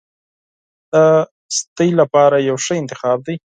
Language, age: Pashto, 19-29